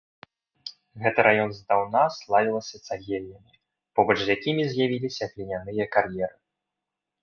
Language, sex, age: Belarusian, male, 19-29